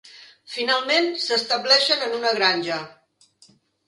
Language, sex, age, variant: Catalan, female, 60-69, Central